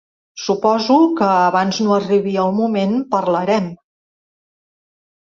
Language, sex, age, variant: Catalan, female, 50-59, Central